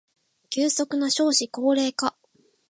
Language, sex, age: Japanese, female, 19-29